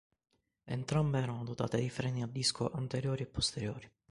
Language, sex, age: Italian, male, 19-29